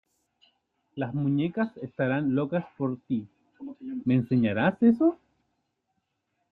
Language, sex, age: Spanish, male, 19-29